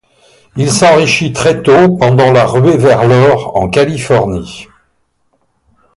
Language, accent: French, Français de l'ouest de la France